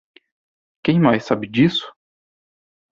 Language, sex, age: Portuguese, male, 19-29